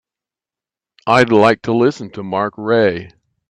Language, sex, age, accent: English, male, 70-79, United States English